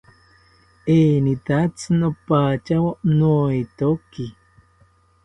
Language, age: South Ucayali Ashéninka, 30-39